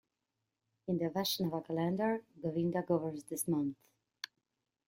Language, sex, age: English, female, 40-49